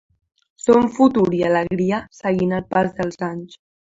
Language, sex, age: Catalan, female, under 19